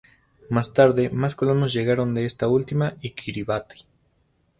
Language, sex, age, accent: Spanish, male, 19-29, México